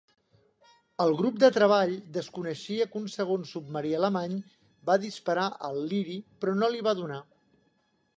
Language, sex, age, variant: Catalan, male, 50-59, Central